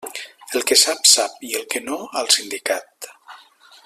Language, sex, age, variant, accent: Catalan, male, 40-49, Valencià meridional, valencià